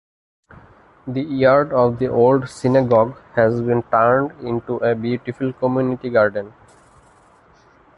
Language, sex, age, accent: English, male, 19-29, India and South Asia (India, Pakistan, Sri Lanka)